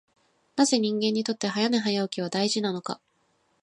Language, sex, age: Japanese, female, 19-29